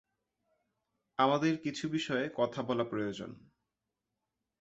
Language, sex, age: Bengali, male, 19-29